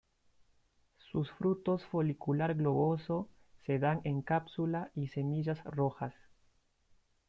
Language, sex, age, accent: Spanish, male, 19-29, Andino-Pacífico: Colombia, Perú, Ecuador, oeste de Bolivia y Venezuela andina